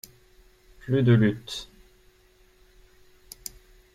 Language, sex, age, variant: French, male, 30-39, Français de métropole